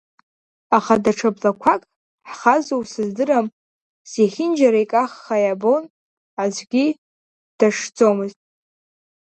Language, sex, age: Abkhazian, female, 40-49